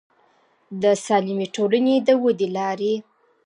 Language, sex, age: Pashto, female, 30-39